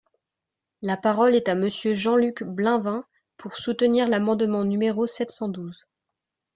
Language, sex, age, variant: French, female, 19-29, Français de métropole